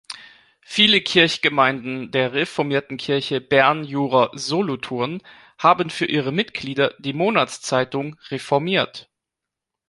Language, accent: German, Deutschland Deutsch